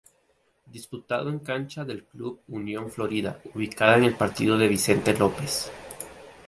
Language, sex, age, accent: Spanish, male, 19-29, América central